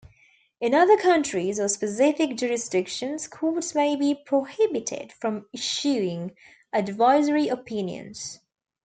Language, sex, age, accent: English, female, 19-29, Australian English